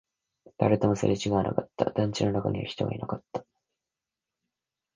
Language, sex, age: Japanese, male, 19-29